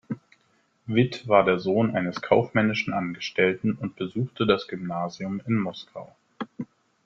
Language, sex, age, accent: German, male, 30-39, Deutschland Deutsch